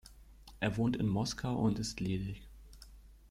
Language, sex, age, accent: German, male, under 19, Deutschland Deutsch